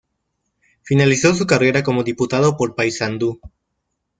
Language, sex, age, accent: Spanish, male, 19-29, México